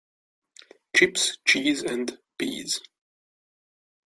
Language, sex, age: English, male, 19-29